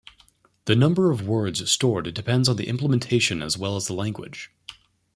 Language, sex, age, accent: English, male, 19-29, United States English